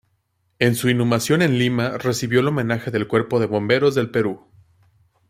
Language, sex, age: Spanish, male, 19-29